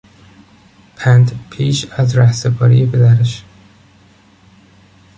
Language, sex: Persian, male